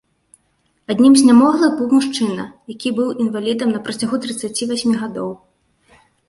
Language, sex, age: Belarusian, female, 30-39